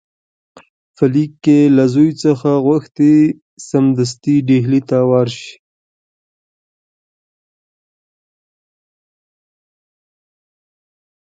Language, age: Pashto, 19-29